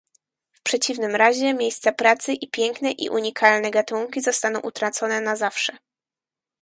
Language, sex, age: Polish, female, 19-29